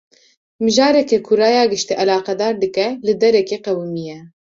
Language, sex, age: Kurdish, female, 19-29